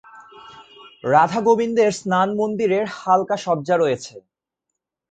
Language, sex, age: Bengali, male, 19-29